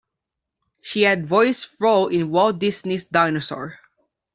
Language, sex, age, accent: English, male, under 19, Filipino